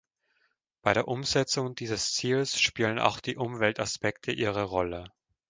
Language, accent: German, Österreichisches Deutsch